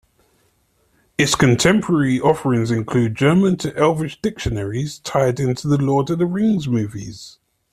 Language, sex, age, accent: English, male, 30-39, England English